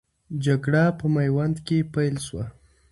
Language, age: Pashto, under 19